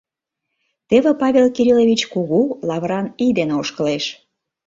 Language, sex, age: Mari, female, 40-49